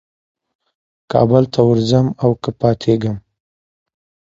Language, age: Pashto, 19-29